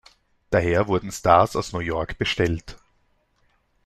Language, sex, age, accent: German, male, 19-29, Österreichisches Deutsch